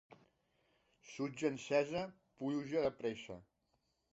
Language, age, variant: Catalan, 50-59, Central